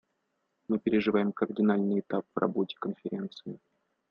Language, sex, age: Russian, male, 19-29